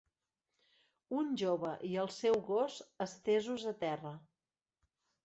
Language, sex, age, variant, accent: Catalan, female, 50-59, Central, central